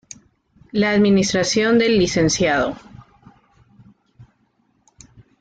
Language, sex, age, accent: Spanish, female, 40-49, Andino-Pacífico: Colombia, Perú, Ecuador, oeste de Bolivia y Venezuela andina